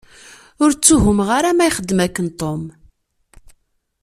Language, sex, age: Kabyle, female, 30-39